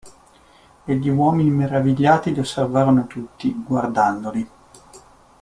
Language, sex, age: Italian, male, 30-39